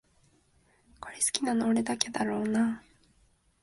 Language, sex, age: Japanese, female, 19-29